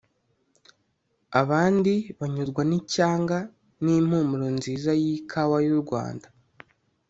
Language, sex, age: Kinyarwanda, male, under 19